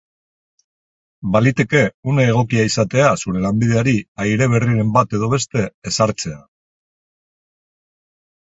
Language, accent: Basque, Mendebalekoa (Araba, Bizkaia, Gipuzkoako mendebaleko herri batzuk)